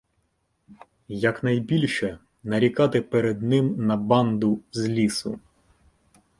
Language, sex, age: Ukrainian, male, 19-29